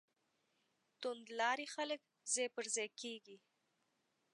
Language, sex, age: Pashto, female, 19-29